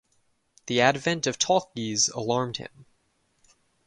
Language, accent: English, United States English